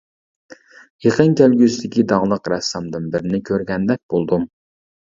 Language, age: Uyghur, 40-49